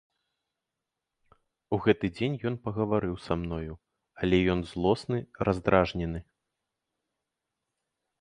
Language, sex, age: Belarusian, male, 30-39